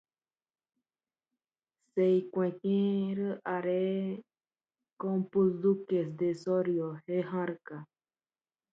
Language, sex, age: Spanish, female, 19-29